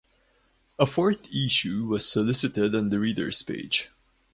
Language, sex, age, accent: English, male, 19-29, Filipino